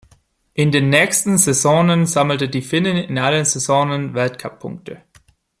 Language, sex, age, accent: German, male, 19-29, Deutschland Deutsch